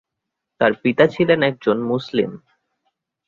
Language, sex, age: Bengali, male, 19-29